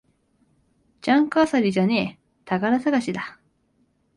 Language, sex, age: Japanese, female, 19-29